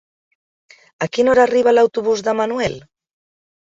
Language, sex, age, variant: Catalan, female, 30-39, Central